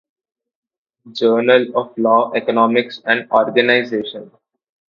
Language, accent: English, India and South Asia (India, Pakistan, Sri Lanka)